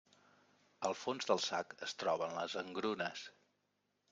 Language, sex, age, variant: Catalan, male, 40-49, Central